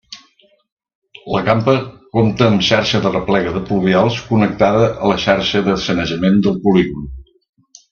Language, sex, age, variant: Catalan, male, 70-79, Central